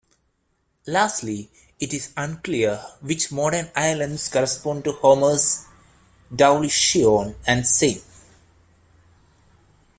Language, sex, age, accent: English, male, 30-39, India and South Asia (India, Pakistan, Sri Lanka)